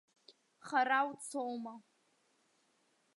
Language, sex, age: Abkhazian, female, under 19